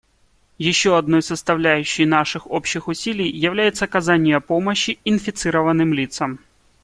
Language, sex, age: Russian, male, 19-29